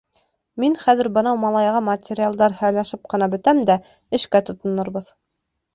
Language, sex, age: Bashkir, female, 19-29